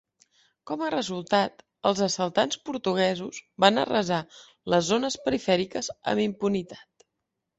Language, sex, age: Catalan, female, 30-39